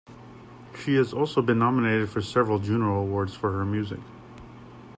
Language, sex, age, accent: English, male, 40-49, United States English